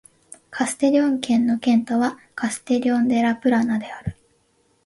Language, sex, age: Japanese, female, 19-29